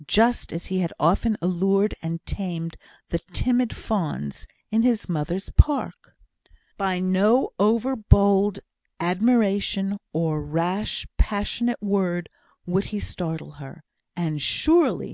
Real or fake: real